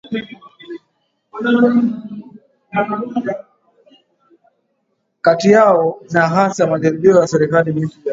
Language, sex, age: Swahili, male, 19-29